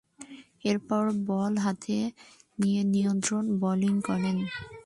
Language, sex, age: Bengali, female, 19-29